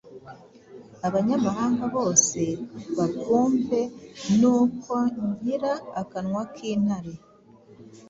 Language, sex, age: Kinyarwanda, female, 40-49